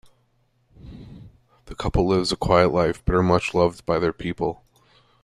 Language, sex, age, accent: English, male, 30-39, United States English